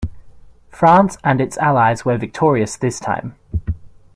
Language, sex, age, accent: English, male, 19-29, Australian English